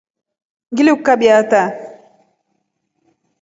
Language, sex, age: Rombo, female, 30-39